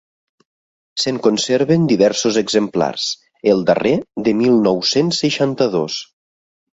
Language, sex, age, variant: Catalan, male, 30-39, Nord-Occidental